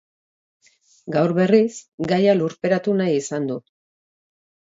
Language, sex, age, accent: Basque, female, 40-49, Erdialdekoa edo Nafarra (Gipuzkoa, Nafarroa)